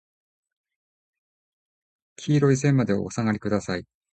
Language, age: Japanese, 50-59